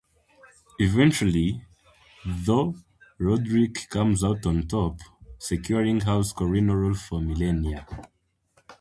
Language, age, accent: English, 19-29, England English